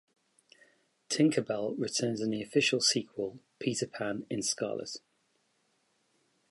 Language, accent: English, England English